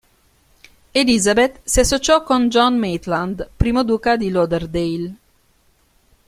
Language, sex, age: Italian, female, 40-49